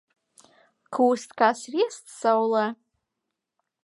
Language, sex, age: Latvian, female, 19-29